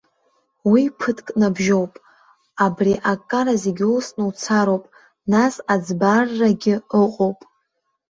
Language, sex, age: Abkhazian, female, under 19